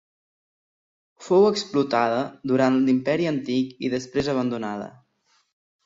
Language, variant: Catalan, Central